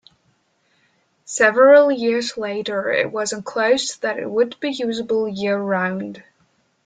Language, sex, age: English, female, 19-29